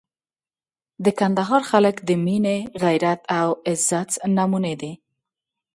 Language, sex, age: Pashto, female, 30-39